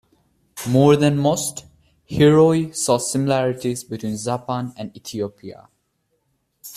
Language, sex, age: English, male, 19-29